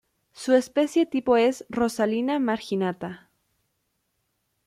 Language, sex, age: Spanish, female, 19-29